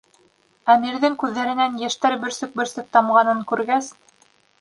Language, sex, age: Bashkir, female, 19-29